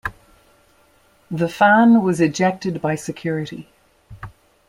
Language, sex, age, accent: English, female, 50-59, Irish English